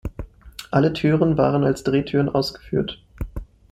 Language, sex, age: German, male, 19-29